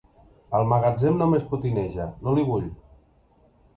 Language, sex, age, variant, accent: Catalan, male, 30-39, Nord-Occidental, nord-occidental